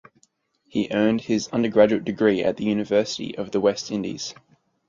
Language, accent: English, Australian English